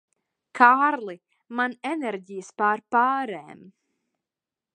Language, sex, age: Latvian, female, 19-29